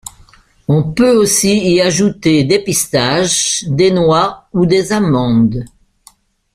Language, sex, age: French, female, 70-79